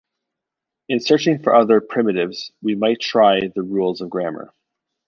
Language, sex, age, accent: English, male, 40-49, Canadian English